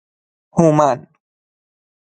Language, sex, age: Persian, male, 19-29